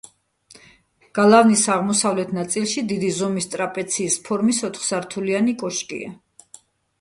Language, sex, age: Georgian, female, 40-49